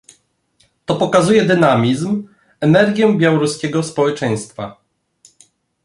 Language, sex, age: Polish, male, 30-39